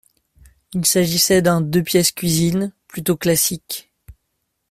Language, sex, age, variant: French, male, 19-29, Français de métropole